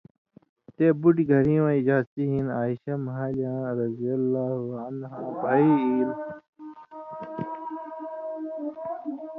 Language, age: Indus Kohistani, 19-29